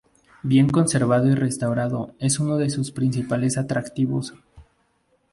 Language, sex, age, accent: Spanish, male, 19-29, México